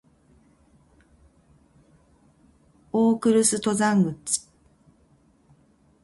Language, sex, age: Japanese, female, 50-59